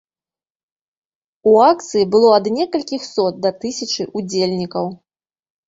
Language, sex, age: Belarusian, female, 30-39